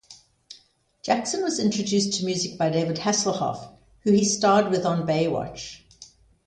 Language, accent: English, Southern African (South Africa, Zimbabwe, Namibia)